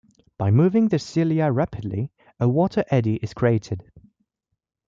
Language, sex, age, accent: English, male, 19-29, England English